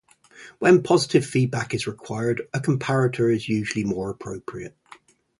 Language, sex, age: English, male, 50-59